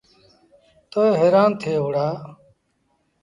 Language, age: Sindhi Bhil, 40-49